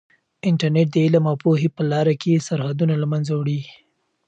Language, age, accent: Pashto, 19-29, پکتیا ولایت، احمدزی